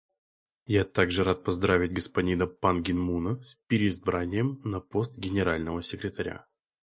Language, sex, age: Russian, male, 19-29